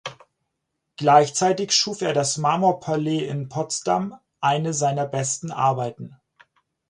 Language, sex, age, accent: German, male, 40-49, Deutschland Deutsch